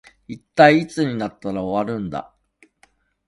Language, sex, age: Japanese, male, 60-69